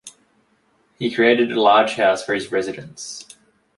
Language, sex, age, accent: English, male, 19-29, Australian English